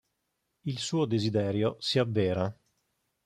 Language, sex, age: Italian, male, 50-59